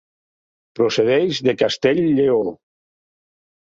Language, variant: Catalan, Nord-Occidental